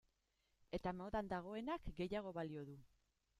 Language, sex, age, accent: Basque, female, 40-49, Mendebalekoa (Araba, Bizkaia, Gipuzkoako mendebaleko herri batzuk)